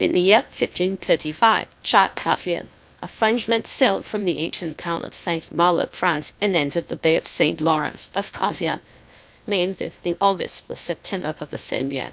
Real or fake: fake